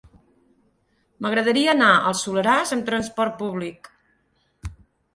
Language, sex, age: Catalan, female, 50-59